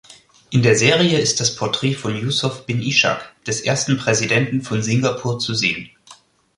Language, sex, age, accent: German, male, 19-29, Deutschland Deutsch